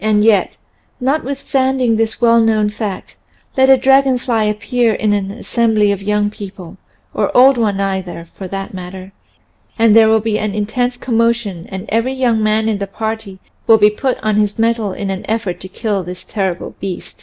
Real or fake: real